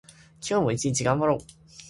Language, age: Japanese, 19-29